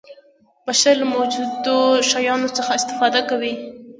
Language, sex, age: Pashto, female, under 19